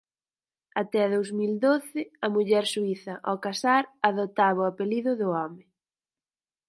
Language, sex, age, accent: Galician, female, 19-29, Central (sen gheada)